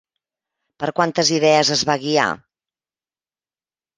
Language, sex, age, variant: Catalan, female, 50-59, Central